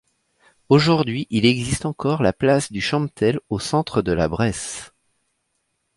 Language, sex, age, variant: French, male, 30-39, Français de métropole